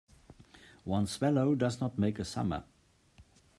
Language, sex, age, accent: English, male, 60-69, Southern African (South Africa, Zimbabwe, Namibia)